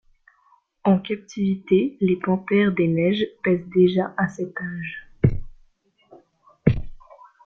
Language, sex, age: French, female, under 19